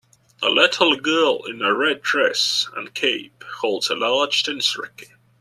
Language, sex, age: English, male, 19-29